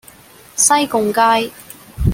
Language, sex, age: Cantonese, female, 19-29